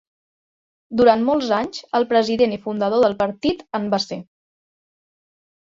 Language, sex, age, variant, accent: Catalan, female, 19-29, Central, Barceloní